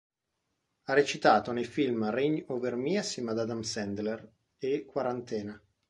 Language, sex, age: Italian, male, 40-49